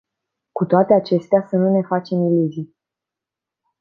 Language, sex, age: Romanian, female, 19-29